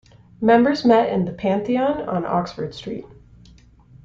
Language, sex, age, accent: English, female, 19-29, United States English